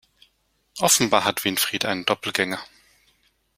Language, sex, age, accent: German, male, 50-59, Deutschland Deutsch